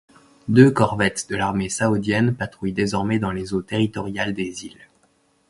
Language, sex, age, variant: French, male, 19-29, Français de métropole